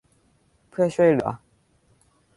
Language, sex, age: Thai, male, under 19